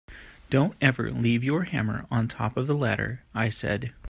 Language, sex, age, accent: English, male, 30-39, United States English